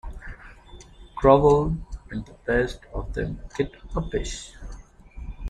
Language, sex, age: English, male, under 19